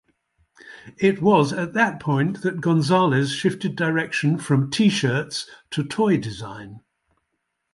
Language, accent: English, England English